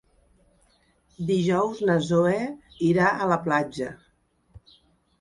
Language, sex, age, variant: Catalan, female, 40-49, Central